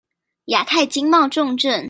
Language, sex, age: Chinese, female, 19-29